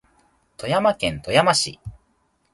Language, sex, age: Japanese, male, 19-29